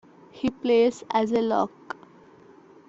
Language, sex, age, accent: English, female, 19-29, India and South Asia (India, Pakistan, Sri Lanka)